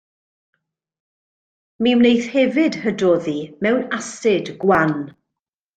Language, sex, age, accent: Welsh, female, 50-59, Y Deyrnas Unedig Cymraeg